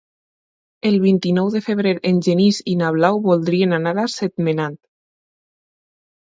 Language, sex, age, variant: Catalan, female, under 19, Alacantí